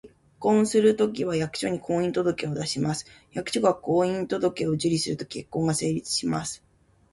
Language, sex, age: Japanese, female, 30-39